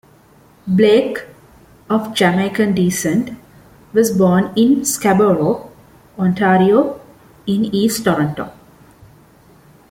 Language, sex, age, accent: English, female, 19-29, India and South Asia (India, Pakistan, Sri Lanka)